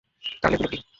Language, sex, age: Bengali, male, 19-29